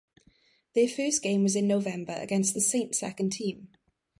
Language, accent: English, Welsh English